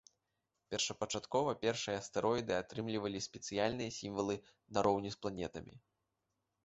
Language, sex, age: Belarusian, male, 19-29